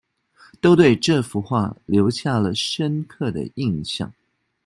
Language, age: Chinese, 30-39